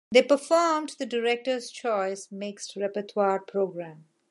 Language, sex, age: English, female, 40-49